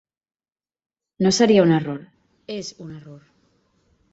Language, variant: Catalan, Central